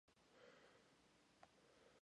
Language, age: English, 19-29